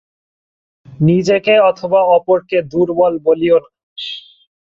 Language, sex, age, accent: Bengali, male, 19-29, প্রমিত; শুদ্ধ